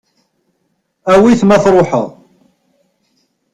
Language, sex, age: Kabyle, male, 50-59